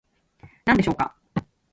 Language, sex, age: Japanese, female, 40-49